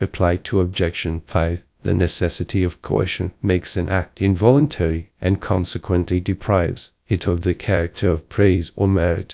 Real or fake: fake